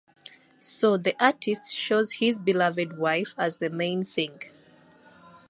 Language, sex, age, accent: English, female, 19-29, England English